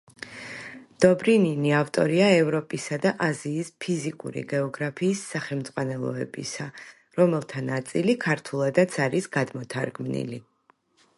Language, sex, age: Georgian, female, 40-49